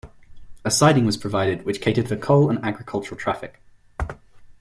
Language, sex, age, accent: English, male, 19-29, England English